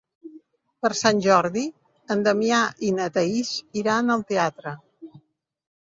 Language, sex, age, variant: Catalan, female, 60-69, Central